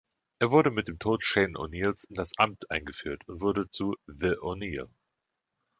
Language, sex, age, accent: German, male, 30-39, Deutschland Deutsch